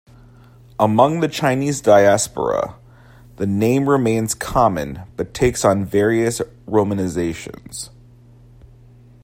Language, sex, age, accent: English, male, 19-29, United States English